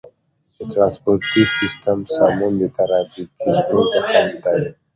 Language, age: Pashto, 19-29